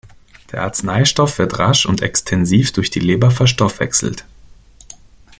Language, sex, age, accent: German, male, 30-39, Deutschland Deutsch